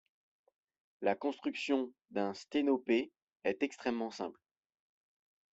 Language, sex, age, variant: French, male, 19-29, Français de métropole